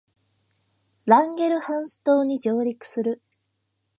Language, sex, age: Japanese, female, 19-29